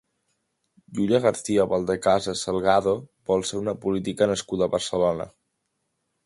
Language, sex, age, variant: Catalan, male, under 19, Central